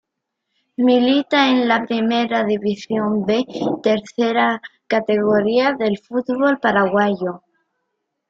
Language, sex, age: Spanish, female, 30-39